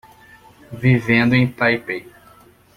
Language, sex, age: Portuguese, male, under 19